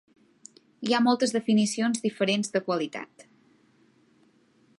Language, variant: Catalan, Central